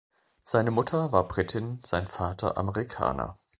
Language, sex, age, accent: German, male, 40-49, Deutschland Deutsch